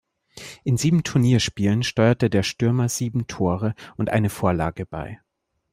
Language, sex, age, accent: German, male, 30-39, Deutschland Deutsch